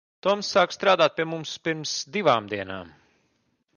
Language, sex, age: Latvian, male, 30-39